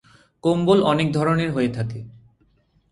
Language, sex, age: Bengali, male, 19-29